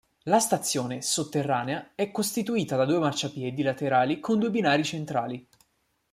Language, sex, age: Italian, male, 19-29